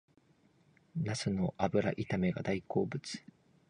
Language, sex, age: Japanese, male, 19-29